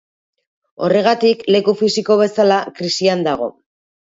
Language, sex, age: Basque, female, 40-49